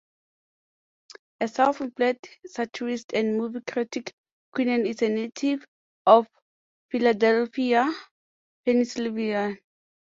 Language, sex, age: English, female, 19-29